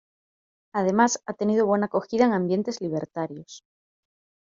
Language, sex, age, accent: Spanish, female, 30-39, España: Norte peninsular (Asturias, Castilla y León, Cantabria, País Vasco, Navarra, Aragón, La Rioja, Guadalajara, Cuenca)